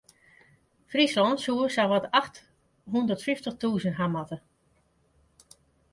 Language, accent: Western Frisian, Wâldfrysk